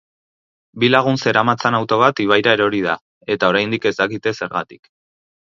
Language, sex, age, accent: Basque, male, 19-29, Erdialdekoa edo Nafarra (Gipuzkoa, Nafarroa)